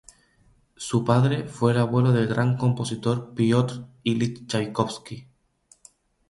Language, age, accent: Spanish, 19-29, España: Islas Canarias